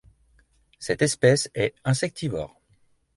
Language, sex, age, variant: French, male, 50-59, Français de métropole